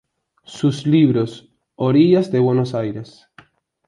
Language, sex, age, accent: Spanish, male, 19-29, España: Sur peninsular (Andalucia, Extremadura, Murcia)